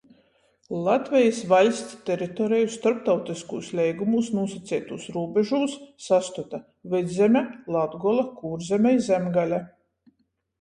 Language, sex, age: Latgalian, female, 40-49